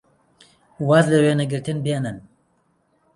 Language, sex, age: Central Kurdish, male, 30-39